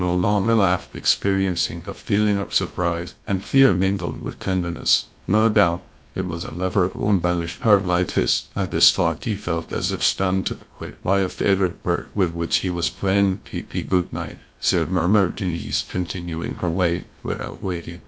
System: TTS, GlowTTS